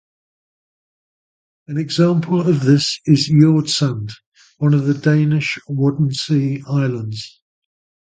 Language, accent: English, England English